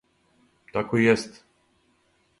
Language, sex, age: Serbian, male, 50-59